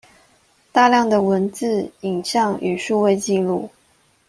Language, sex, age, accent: Chinese, female, 19-29, 出生地：宜蘭縣